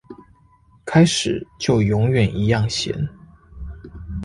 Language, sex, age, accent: Chinese, male, 19-29, 出生地：臺北市